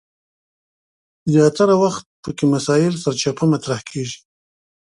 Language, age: Pashto, 60-69